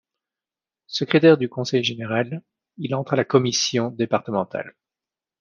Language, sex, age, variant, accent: French, male, 30-39, Français d'Europe, Français de Belgique